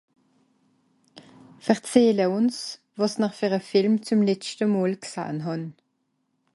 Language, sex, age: Swiss German, female, 19-29